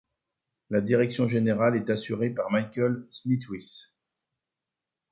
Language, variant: French, Français de métropole